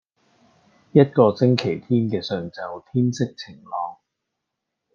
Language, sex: Cantonese, male